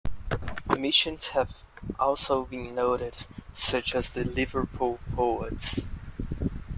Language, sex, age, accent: English, male, 19-29, United States English